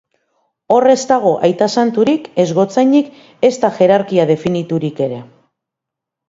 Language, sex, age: Basque, female, 50-59